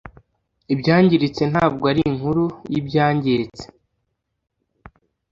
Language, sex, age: Kinyarwanda, male, under 19